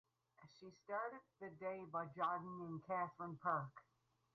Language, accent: English, Canadian English